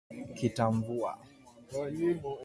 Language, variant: Swahili, Kiswahili cha Bara ya Kenya